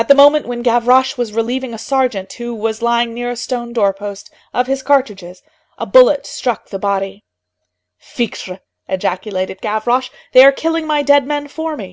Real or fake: real